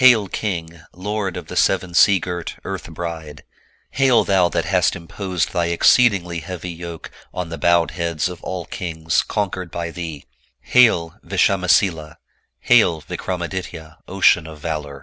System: none